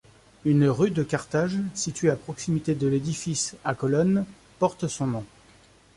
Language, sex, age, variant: French, male, 30-39, Français de métropole